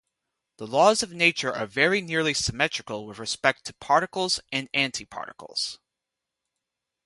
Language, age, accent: English, 19-29, United States English